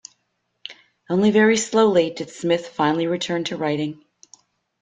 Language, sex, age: English, female, 50-59